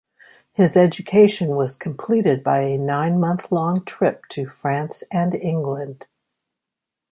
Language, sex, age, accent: English, female, 60-69, United States English